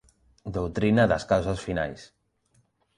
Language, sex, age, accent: Galician, male, 30-39, Normativo (estándar)